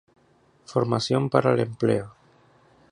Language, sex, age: Spanish, male, 19-29